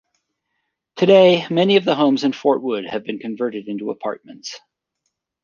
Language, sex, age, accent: English, male, 40-49, United States English